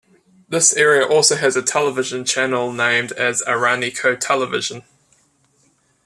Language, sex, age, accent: English, male, 19-29, New Zealand English